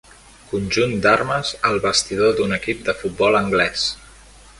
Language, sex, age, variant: Catalan, male, 19-29, Central